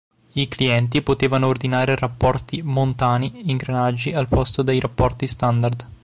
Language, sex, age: Italian, male, 19-29